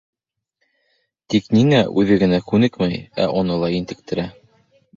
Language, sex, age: Bashkir, male, 30-39